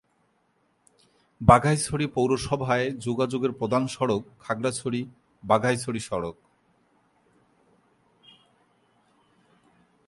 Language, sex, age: Bengali, male, 30-39